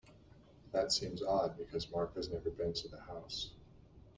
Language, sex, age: English, male, 30-39